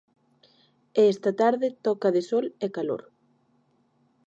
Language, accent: Galician, Oriental (común en zona oriental)